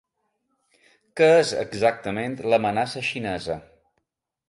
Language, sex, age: Catalan, male, 40-49